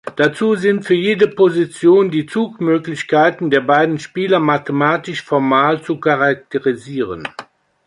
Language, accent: German, Deutschland Deutsch